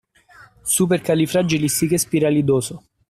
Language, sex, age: Italian, male, 19-29